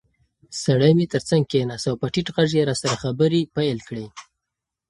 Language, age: Pashto, 19-29